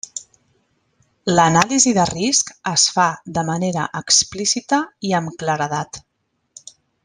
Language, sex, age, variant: Catalan, female, 40-49, Central